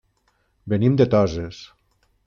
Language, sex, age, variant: Catalan, male, 40-49, Nord-Occidental